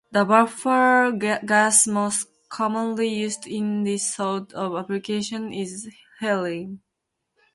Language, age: English, 19-29